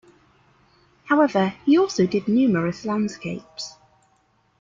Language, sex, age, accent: English, female, 30-39, England English